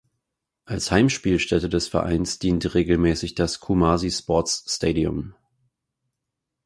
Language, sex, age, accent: German, male, 30-39, Deutschland Deutsch